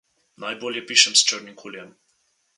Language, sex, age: Slovenian, male, 19-29